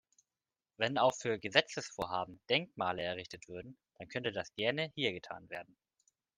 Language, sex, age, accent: German, male, 19-29, Deutschland Deutsch